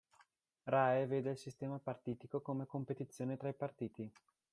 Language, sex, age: Italian, male, 30-39